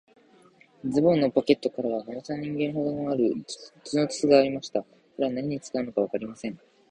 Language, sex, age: Japanese, male, under 19